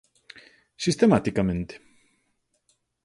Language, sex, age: Galician, male, 30-39